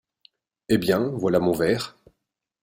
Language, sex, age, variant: French, male, 40-49, Français de métropole